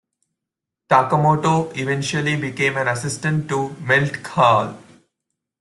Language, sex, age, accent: English, male, 19-29, India and South Asia (India, Pakistan, Sri Lanka)